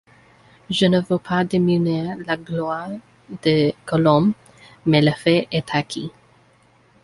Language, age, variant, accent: French, 19-29, Français d'Amérique du Nord, Français des États-Unis